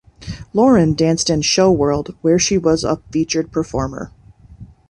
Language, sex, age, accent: English, female, 30-39, United States English